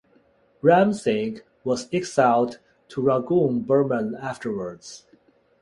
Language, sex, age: English, male, 30-39